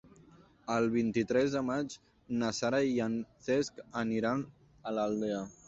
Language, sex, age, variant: Catalan, male, 19-29, Central